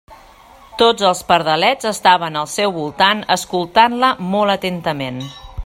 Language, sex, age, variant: Catalan, female, 40-49, Central